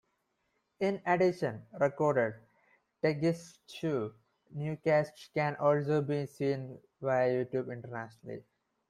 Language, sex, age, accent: English, male, under 19, India and South Asia (India, Pakistan, Sri Lanka)